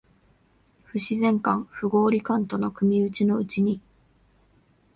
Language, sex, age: Japanese, female, 19-29